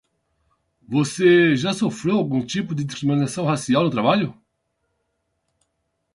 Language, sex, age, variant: Portuguese, male, 40-49, Portuguese (Brasil)